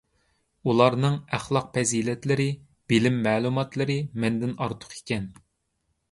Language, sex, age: Uyghur, male, 30-39